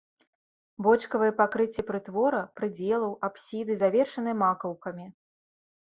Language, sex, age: Belarusian, female, 30-39